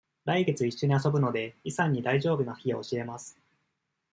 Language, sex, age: Japanese, male, 19-29